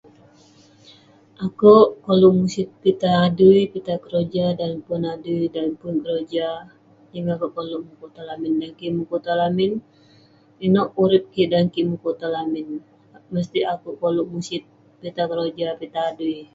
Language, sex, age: Western Penan, female, 19-29